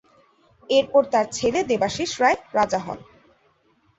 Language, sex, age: Bengali, female, 19-29